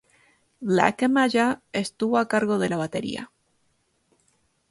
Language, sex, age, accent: Spanish, female, 19-29, Rioplatense: Argentina, Uruguay, este de Bolivia, Paraguay